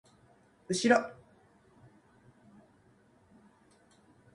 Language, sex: Japanese, female